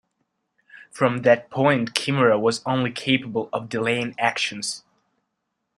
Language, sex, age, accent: English, male, 19-29, United States English